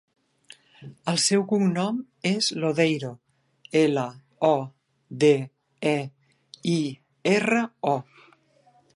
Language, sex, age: Catalan, female, 60-69